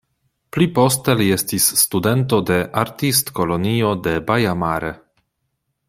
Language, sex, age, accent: Esperanto, male, 30-39, Internacia